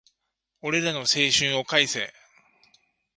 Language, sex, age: Japanese, male, 50-59